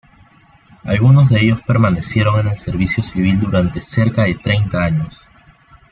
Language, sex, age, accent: Spanish, male, 19-29, Andino-Pacífico: Colombia, Perú, Ecuador, oeste de Bolivia y Venezuela andina